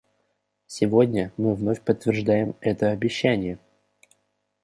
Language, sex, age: Russian, male, under 19